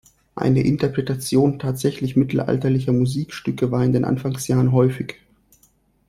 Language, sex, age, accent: German, male, 30-39, Russisch Deutsch